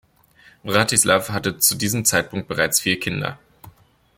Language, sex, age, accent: German, male, 19-29, Deutschland Deutsch